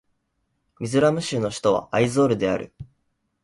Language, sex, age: Japanese, male, 19-29